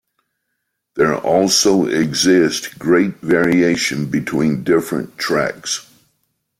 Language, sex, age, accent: English, male, 60-69, United States English